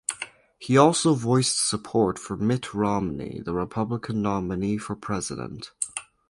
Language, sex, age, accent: English, male, under 19, Canadian English